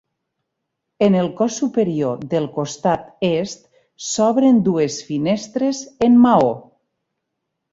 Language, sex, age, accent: Catalan, female, 40-49, Ebrenc